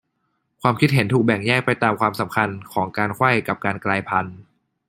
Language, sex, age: Thai, male, 19-29